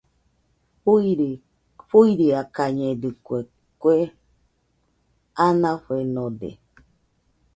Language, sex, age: Nüpode Huitoto, female, 40-49